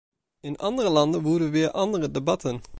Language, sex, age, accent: Dutch, male, 19-29, Nederlands Nederlands